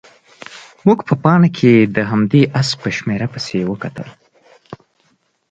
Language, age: Pashto, 19-29